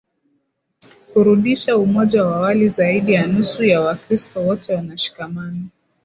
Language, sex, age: Swahili, female, 19-29